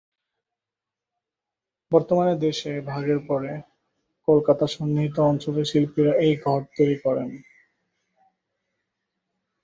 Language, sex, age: Bengali, male, 19-29